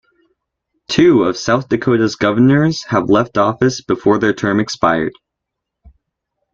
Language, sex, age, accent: English, male, under 19, Canadian English